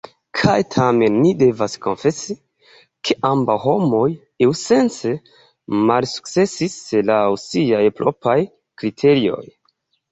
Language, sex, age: Esperanto, male, 19-29